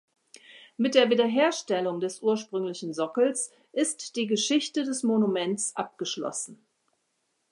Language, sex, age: German, female, 60-69